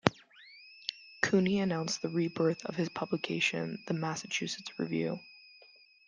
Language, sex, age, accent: English, female, 19-29, United States English